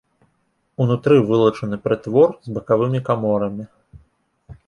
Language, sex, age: Belarusian, male, 19-29